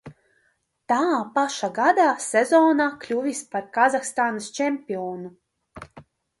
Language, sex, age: Latvian, female, 19-29